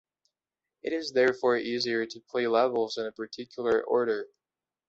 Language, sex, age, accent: English, male, 19-29, United States English